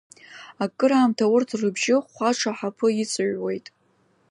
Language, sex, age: Abkhazian, female, under 19